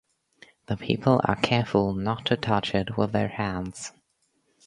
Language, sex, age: English, female, under 19